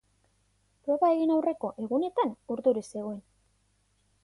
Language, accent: Basque, Mendebalekoa (Araba, Bizkaia, Gipuzkoako mendebaleko herri batzuk)